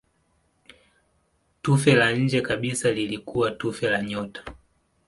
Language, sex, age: Swahili, male, 19-29